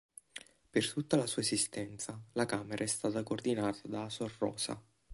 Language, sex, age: Italian, male, 19-29